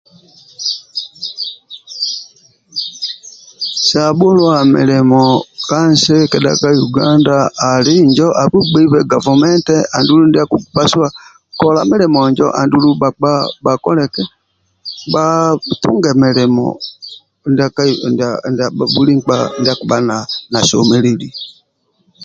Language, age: Amba (Uganda), 50-59